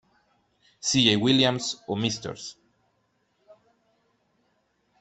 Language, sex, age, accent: Spanish, male, 19-29, América central